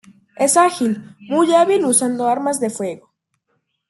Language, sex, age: Spanish, female, 40-49